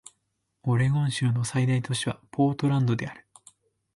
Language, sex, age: Japanese, male, 19-29